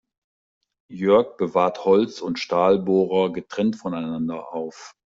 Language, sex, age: German, male, 50-59